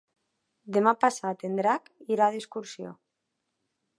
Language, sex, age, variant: Catalan, female, 19-29, Nord-Occidental